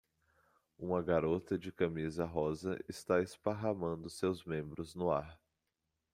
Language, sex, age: Portuguese, male, 30-39